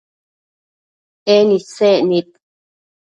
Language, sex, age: Matsés, female, 30-39